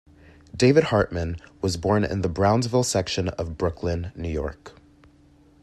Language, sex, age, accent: English, male, 19-29, United States English